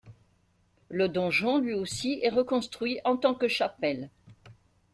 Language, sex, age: French, female, 60-69